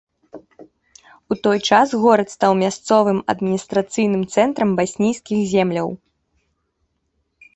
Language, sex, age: Belarusian, female, 19-29